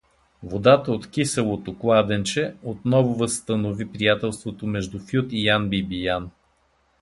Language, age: Bulgarian, 60-69